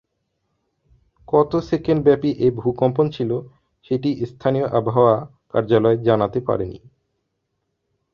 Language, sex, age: Bengali, male, 30-39